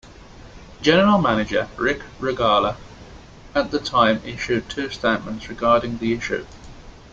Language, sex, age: English, male, 19-29